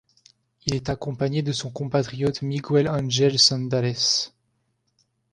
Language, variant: French, Français de métropole